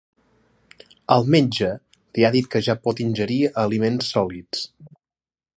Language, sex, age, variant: Catalan, male, 19-29, Central